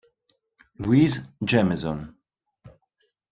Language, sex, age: Italian, male, 30-39